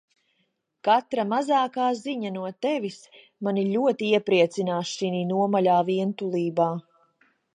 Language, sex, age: Latvian, female, 40-49